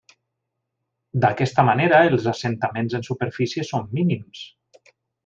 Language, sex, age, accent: Catalan, male, 40-49, valencià